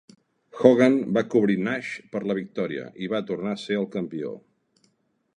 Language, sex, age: Catalan, male, 40-49